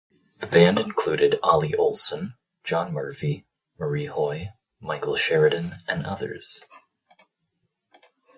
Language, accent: English, United States English